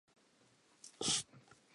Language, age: Southern Sotho, 19-29